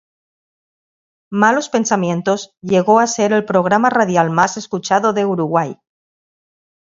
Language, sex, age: Spanish, female, 40-49